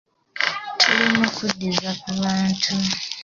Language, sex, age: Ganda, female, 19-29